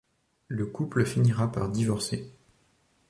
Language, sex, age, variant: French, male, 30-39, Français de métropole